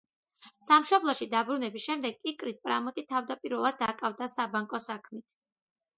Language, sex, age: Georgian, female, 30-39